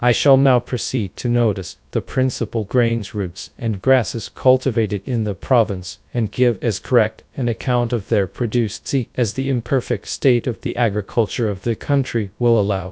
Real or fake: fake